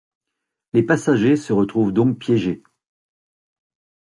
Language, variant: French, Français de métropole